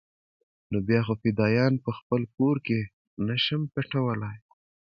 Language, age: Pashto, 19-29